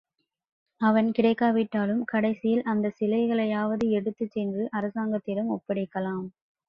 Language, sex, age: Tamil, female, under 19